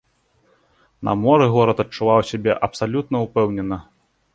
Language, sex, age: Belarusian, male, 19-29